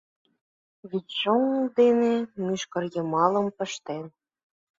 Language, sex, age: Mari, female, under 19